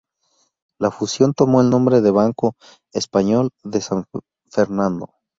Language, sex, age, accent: Spanish, male, 19-29, México